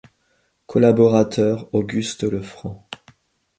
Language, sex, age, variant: French, male, 19-29, Français de métropole